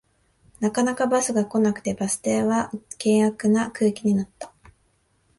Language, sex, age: Japanese, female, 19-29